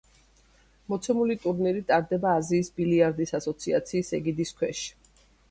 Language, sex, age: Georgian, female, 50-59